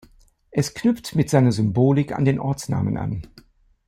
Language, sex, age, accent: German, male, 70-79, Deutschland Deutsch